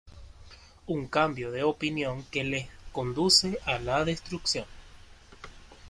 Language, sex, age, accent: Spanish, male, 19-29, Caribe: Cuba, Venezuela, Puerto Rico, República Dominicana, Panamá, Colombia caribeña, México caribeño, Costa del golfo de México